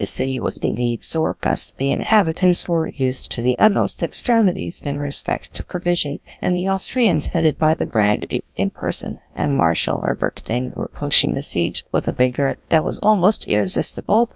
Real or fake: fake